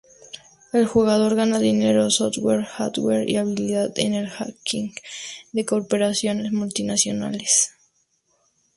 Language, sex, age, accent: Spanish, female, 19-29, México